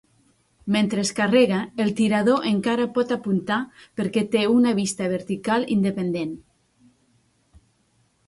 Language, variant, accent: Catalan, Central, central